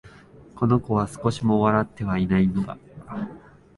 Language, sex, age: Japanese, male, 19-29